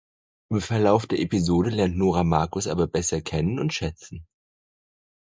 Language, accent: German, Deutschland Deutsch